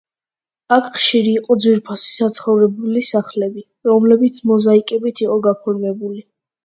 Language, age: Georgian, under 19